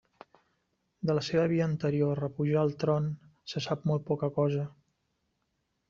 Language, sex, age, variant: Catalan, male, 30-39, Central